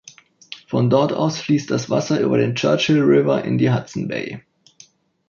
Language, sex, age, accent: German, male, 19-29, Deutschland Deutsch